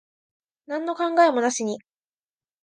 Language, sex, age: Japanese, female, under 19